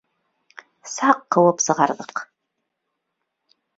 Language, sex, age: Bashkir, female, 30-39